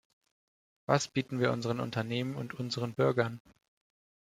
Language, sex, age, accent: German, male, 19-29, Deutschland Deutsch